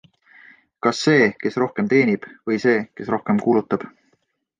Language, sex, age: Estonian, male, 19-29